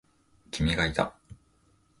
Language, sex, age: Japanese, male, 19-29